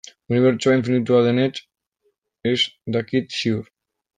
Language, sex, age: Basque, male, 19-29